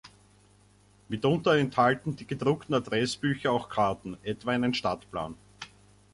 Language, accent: German, Österreichisches Deutsch